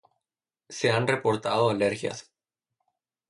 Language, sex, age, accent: Spanish, male, 30-39, México